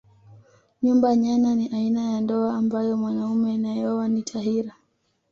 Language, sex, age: Swahili, female, 19-29